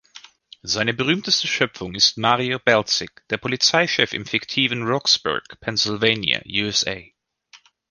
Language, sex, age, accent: German, male, 30-39, Deutschland Deutsch